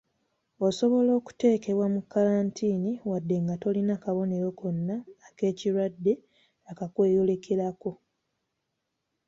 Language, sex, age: Ganda, female, 19-29